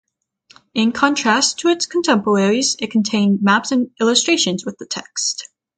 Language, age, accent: English, under 19, United States English